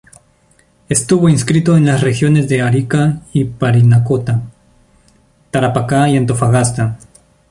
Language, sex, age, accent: Spanish, male, 19-29, Andino-Pacífico: Colombia, Perú, Ecuador, oeste de Bolivia y Venezuela andina